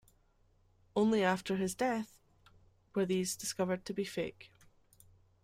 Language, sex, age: English, female, 30-39